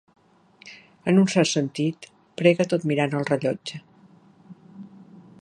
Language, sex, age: Catalan, female, 60-69